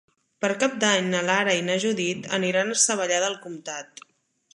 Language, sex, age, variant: Catalan, female, 30-39, Central